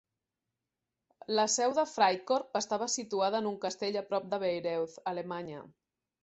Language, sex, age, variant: Catalan, female, 40-49, Central